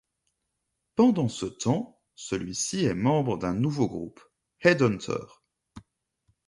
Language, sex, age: French, male, 30-39